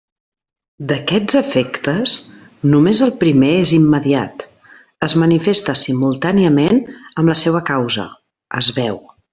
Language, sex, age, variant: Catalan, female, 40-49, Central